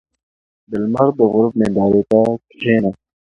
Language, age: Pashto, 19-29